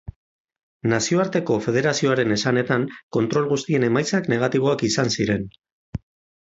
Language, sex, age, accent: Basque, male, 40-49, Mendebalekoa (Araba, Bizkaia, Gipuzkoako mendebaleko herri batzuk)